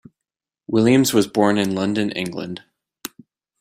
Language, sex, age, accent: English, male, 19-29, United States English